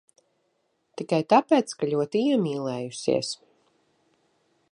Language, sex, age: Latvian, female, 40-49